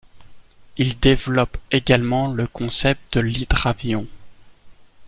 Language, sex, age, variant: French, male, 19-29, Français de métropole